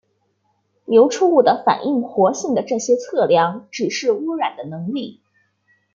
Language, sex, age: Chinese, female, 19-29